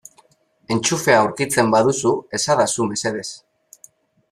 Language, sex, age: Basque, male, 19-29